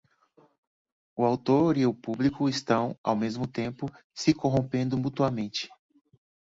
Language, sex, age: Portuguese, male, 30-39